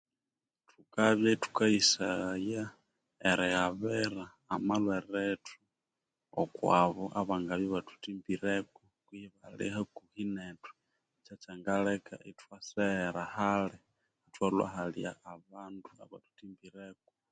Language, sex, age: Konzo, male, 30-39